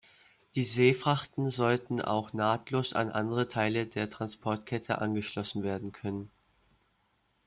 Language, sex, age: German, male, under 19